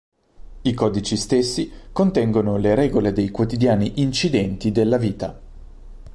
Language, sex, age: Italian, male, 30-39